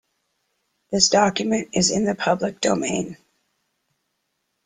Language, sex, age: English, female, 50-59